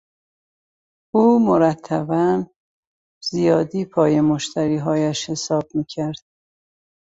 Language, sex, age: Persian, female, 40-49